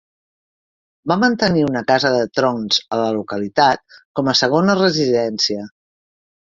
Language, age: Catalan, 60-69